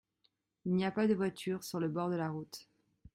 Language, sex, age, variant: French, female, 19-29, Français de métropole